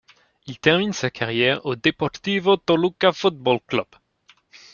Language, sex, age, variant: French, male, 19-29, Français de métropole